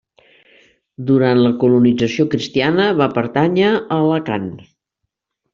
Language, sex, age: Catalan, female, 70-79